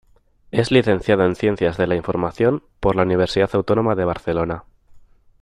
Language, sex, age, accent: Spanish, male, under 19, España: Norte peninsular (Asturias, Castilla y León, Cantabria, País Vasco, Navarra, Aragón, La Rioja, Guadalajara, Cuenca)